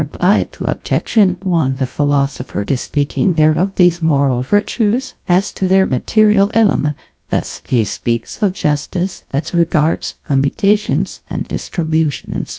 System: TTS, GlowTTS